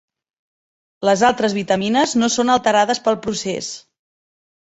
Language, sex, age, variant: Catalan, female, 30-39, Central